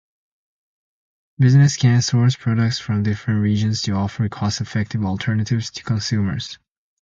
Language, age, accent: English, under 19, United States English